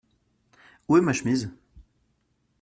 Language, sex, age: French, male, 19-29